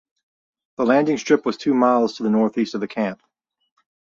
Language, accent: English, United States English